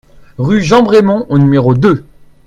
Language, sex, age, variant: French, male, 19-29, Français de métropole